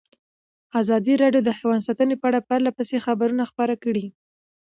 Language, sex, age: Pashto, female, 19-29